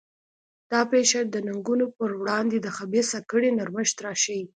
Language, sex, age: Pashto, female, 19-29